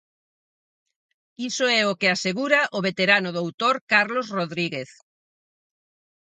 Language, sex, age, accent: Galician, female, 40-49, Atlántico (seseo e gheada)